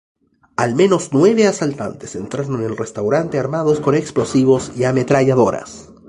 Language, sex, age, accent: Spanish, male, 19-29, Chileno: Chile, Cuyo